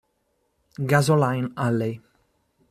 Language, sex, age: Italian, male, 19-29